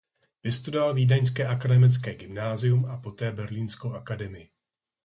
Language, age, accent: Czech, 40-49, pražský